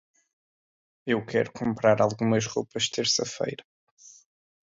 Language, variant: Portuguese, Portuguese (Portugal)